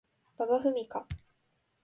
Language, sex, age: Japanese, female, 19-29